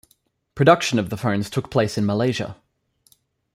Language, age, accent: English, 19-29, Australian English